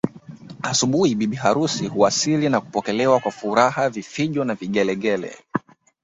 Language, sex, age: Swahili, male, 19-29